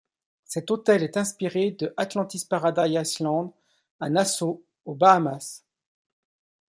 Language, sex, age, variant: French, male, 50-59, Français de métropole